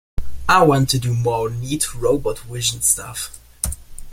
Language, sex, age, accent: English, male, under 19, United States English